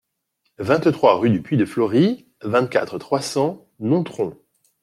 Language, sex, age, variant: French, male, 40-49, Français de métropole